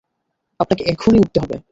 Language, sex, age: Bengali, male, 19-29